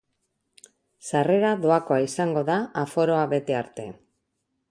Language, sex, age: Basque, female, 60-69